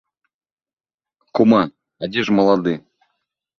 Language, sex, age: Belarusian, male, 30-39